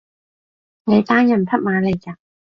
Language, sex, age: Cantonese, female, 19-29